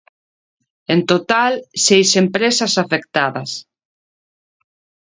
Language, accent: Galician, Normativo (estándar)